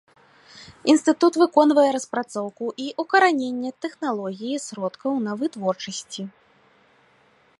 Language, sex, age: Belarusian, female, 19-29